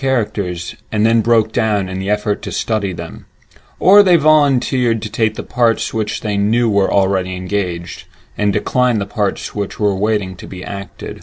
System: none